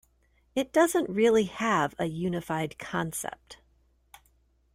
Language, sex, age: English, female, 50-59